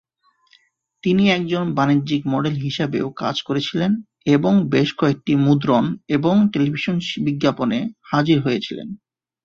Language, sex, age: Bengali, male, 30-39